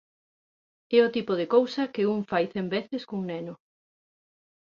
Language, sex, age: Galician, female, 40-49